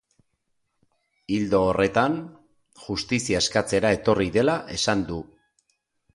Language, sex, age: Basque, male, 40-49